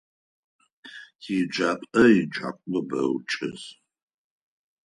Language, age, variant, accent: Adyghe, 40-49, Адыгабзэ (Кирил, пстэумэ зэдыряе), Кıэмгуй (Çemguy)